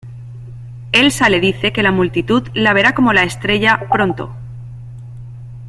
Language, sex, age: Spanish, female, 40-49